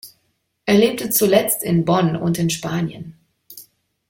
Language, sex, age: German, female, 30-39